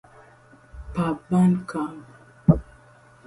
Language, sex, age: English, female, 30-39